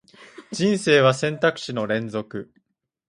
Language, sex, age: Japanese, male, under 19